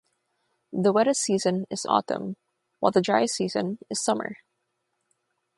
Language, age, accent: English, 19-29, United States English; Filipino